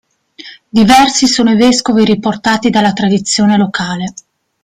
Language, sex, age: Italian, female, 30-39